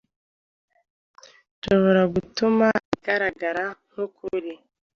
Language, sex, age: Kinyarwanda, female, 30-39